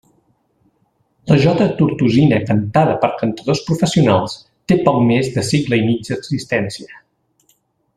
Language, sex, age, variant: Catalan, male, 50-59, Central